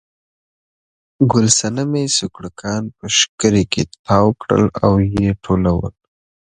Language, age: Pashto, 19-29